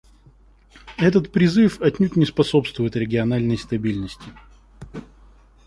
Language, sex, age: Russian, male, 19-29